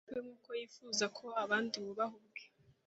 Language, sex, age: Kinyarwanda, female, 30-39